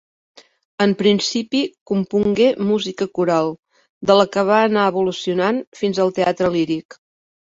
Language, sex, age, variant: Catalan, female, 50-59, Central